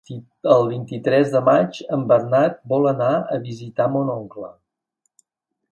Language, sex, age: Catalan, male, 50-59